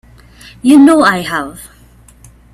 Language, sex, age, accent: English, female, 30-39, West Indies and Bermuda (Bahamas, Bermuda, Jamaica, Trinidad)